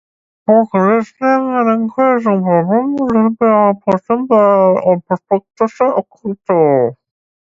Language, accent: English, Canadian English